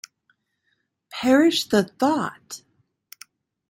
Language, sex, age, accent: English, female, 50-59, United States English